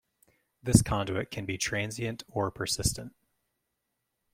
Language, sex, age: English, male, 30-39